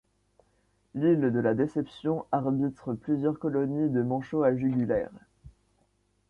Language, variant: French, Français de métropole